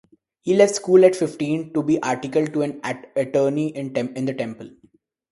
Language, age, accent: English, 19-29, India and South Asia (India, Pakistan, Sri Lanka)